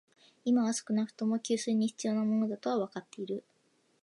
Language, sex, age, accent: Japanese, female, 19-29, 標準語